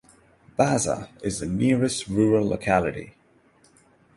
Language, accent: English, England English; India and South Asia (India, Pakistan, Sri Lanka)